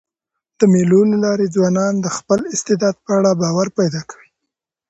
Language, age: Pashto, 19-29